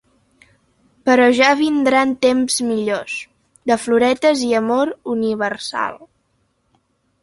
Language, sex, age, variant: Catalan, female, under 19, Central